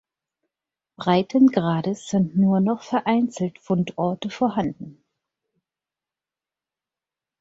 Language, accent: German, Deutschland Deutsch